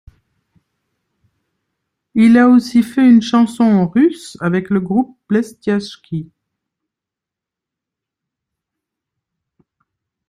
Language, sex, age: French, female, 50-59